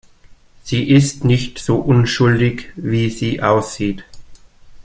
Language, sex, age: German, male, 19-29